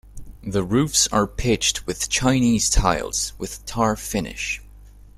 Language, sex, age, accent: English, male, 19-29, United States English